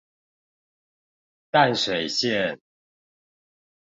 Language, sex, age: Chinese, male, 50-59